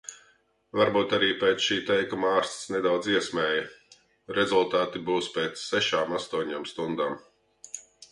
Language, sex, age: Latvian, male, 40-49